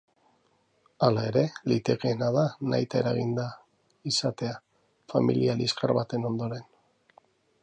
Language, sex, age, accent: Basque, male, 30-39, Mendebalekoa (Araba, Bizkaia, Gipuzkoako mendebaleko herri batzuk)